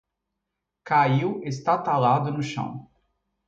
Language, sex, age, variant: Portuguese, male, 30-39, Portuguese (Brasil)